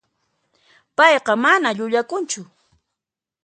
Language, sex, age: Puno Quechua, female, 30-39